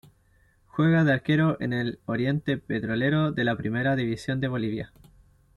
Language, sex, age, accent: Spanish, male, 19-29, Chileno: Chile, Cuyo